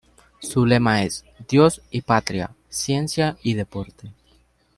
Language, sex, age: Spanish, male, 19-29